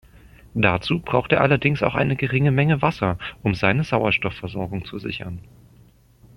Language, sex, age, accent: German, male, 30-39, Deutschland Deutsch